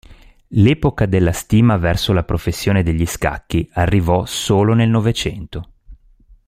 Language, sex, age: Italian, male, 40-49